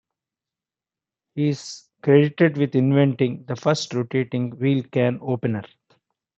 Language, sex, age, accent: English, male, 60-69, India and South Asia (India, Pakistan, Sri Lanka)